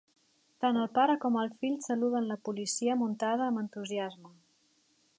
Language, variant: Catalan, Central